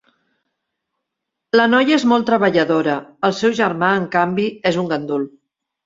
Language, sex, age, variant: Catalan, female, 60-69, Central